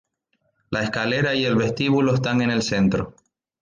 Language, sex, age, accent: Spanish, male, 19-29, España: Islas Canarias